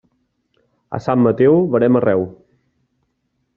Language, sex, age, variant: Catalan, male, 19-29, Central